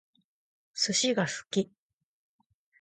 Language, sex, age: Japanese, female, 19-29